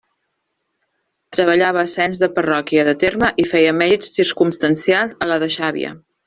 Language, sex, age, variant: Catalan, female, 40-49, Central